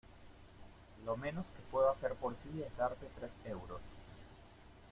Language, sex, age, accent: Spanish, male, 30-39, Caribe: Cuba, Venezuela, Puerto Rico, República Dominicana, Panamá, Colombia caribeña, México caribeño, Costa del golfo de México